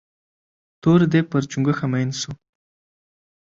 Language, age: Pashto, 19-29